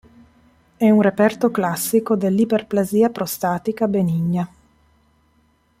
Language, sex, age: Italian, female, 40-49